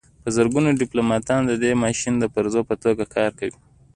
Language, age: Pashto, 19-29